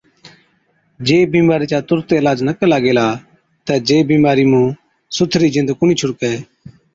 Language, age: Od, 30-39